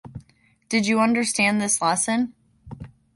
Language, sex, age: English, female, under 19